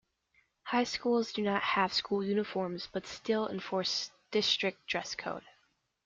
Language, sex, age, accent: English, female, under 19, United States English